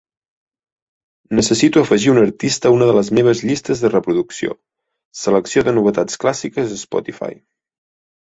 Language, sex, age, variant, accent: Catalan, male, 19-29, Central, gironí; Garrotxi